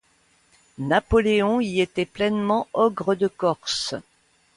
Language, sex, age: French, female, 60-69